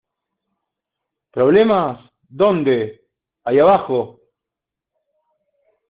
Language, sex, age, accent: Spanish, male, 40-49, Rioplatense: Argentina, Uruguay, este de Bolivia, Paraguay